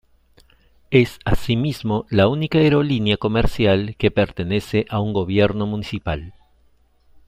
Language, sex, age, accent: Spanish, male, 50-59, Andino-Pacífico: Colombia, Perú, Ecuador, oeste de Bolivia y Venezuela andina